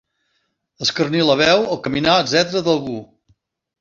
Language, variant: Catalan, Septentrional